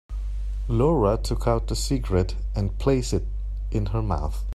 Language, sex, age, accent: English, male, 30-39, Hong Kong English